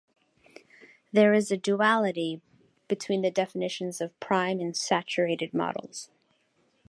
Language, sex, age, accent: English, female, 40-49, United States English